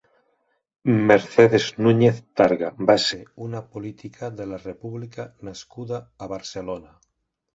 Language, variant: Catalan, Central